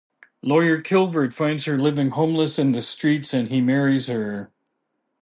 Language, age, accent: English, 50-59, Canadian English